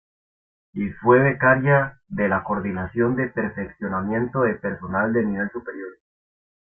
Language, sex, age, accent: Spanish, male, 19-29, América central